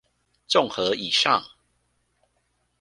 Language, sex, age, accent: Chinese, male, 30-39, 出生地：臺南市